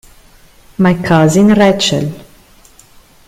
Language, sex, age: Italian, female, 30-39